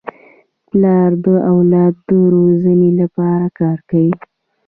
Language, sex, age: Pashto, female, 19-29